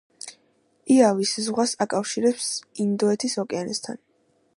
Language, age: Georgian, under 19